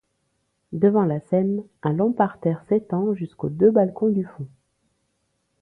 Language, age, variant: French, 30-39, Français de métropole